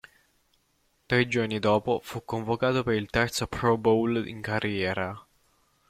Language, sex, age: Italian, male, 19-29